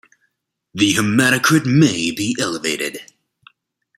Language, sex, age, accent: English, male, 19-29, United States English